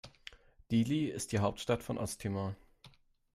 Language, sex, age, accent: German, male, 19-29, Deutschland Deutsch